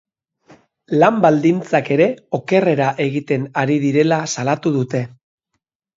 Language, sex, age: Basque, male, 50-59